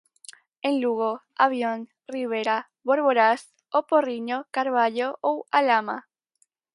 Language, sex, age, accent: Galician, female, under 19, Normativo (estándar)